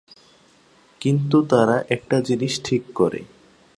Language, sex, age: Bengali, male, 19-29